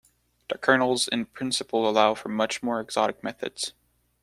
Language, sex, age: English, male, 19-29